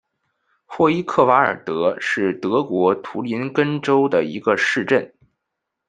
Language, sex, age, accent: Chinese, male, 19-29, 出生地：北京市